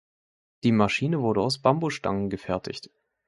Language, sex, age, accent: German, male, 19-29, Deutschland Deutsch